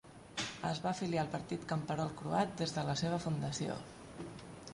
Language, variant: Catalan, Central